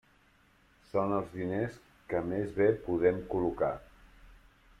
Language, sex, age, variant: Catalan, male, 40-49, Central